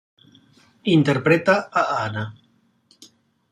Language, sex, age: Spanish, male, 50-59